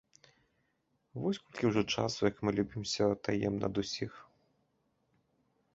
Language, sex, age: Belarusian, male, 30-39